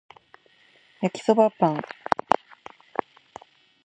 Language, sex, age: Japanese, female, 19-29